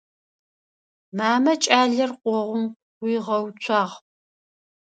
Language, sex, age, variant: Adyghe, female, 50-59, Адыгабзэ (Кирил, пстэумэ зэдыряе)